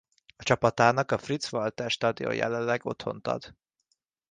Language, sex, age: Hungarian, male, 30-39